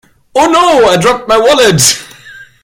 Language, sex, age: English, male, 19-29